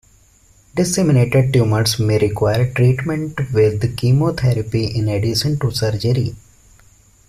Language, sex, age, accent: English, male, 19-29, India and South Asia (India, Pakistan, Sri Lanka)